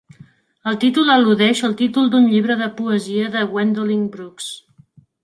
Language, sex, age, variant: Catalan, female, 40-49, Central